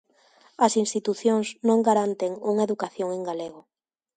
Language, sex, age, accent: Galician, female, 19-29, Normativo (estándar)